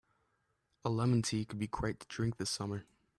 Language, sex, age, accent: English, male, under 19, United States English